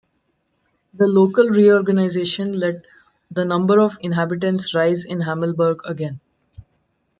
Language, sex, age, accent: English, female, 19-29, India and South Asia (India, Pakistan, Sri Lanka)